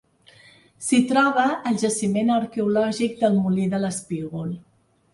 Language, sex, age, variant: Catalan, female, 60-69, Central